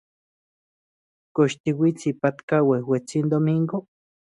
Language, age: Central Puebla Nahuatl, 30-39